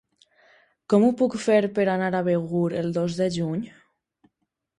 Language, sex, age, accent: Catalan, female, under 19, valencià